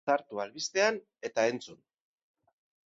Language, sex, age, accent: Basque, male, 50-59, Erdialdekoa edo Nafarra (Gipuzkoa, Nafarroa)